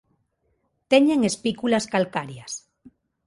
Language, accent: Galician, Normativo (estándar)